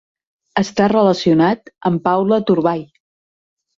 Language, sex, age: Catalan, female, 50-59